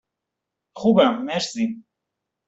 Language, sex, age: Persian, male, 30-39